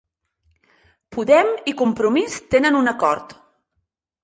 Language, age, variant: Catalan, under 19, Central